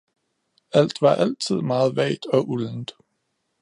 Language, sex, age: Danish, male, 30-39